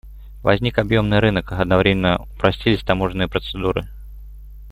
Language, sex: Russian, male